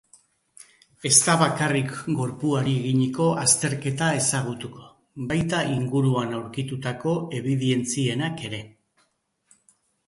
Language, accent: Basque, Erdialdekoa edo Nafarra (Gipuzkoa, Nafarroa)